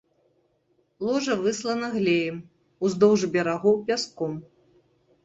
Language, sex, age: Belarusian, female, 50-59